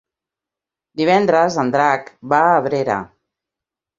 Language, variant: Catalan, Central